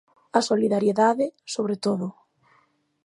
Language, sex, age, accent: Galician, female, 30-39, Central (gheada); Normativo (estándar)